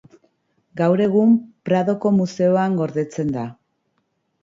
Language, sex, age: Basque, female, 40-49